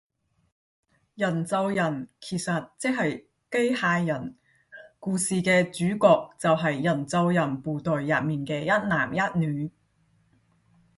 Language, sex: Cantonese, female